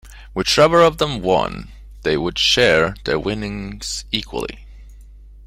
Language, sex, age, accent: English, male, 19-29, United States English